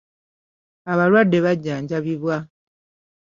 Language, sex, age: Ganda, female, 50-59